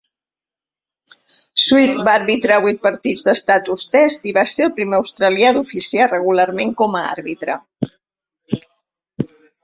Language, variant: Catalan, Central